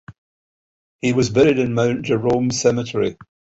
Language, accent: English, Scottish English